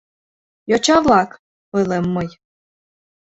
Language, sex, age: Mari, female, 19-29